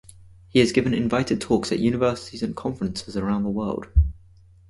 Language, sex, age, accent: English, male, 19-29, England English